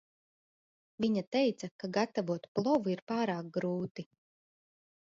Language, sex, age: Latvian, female, 40-49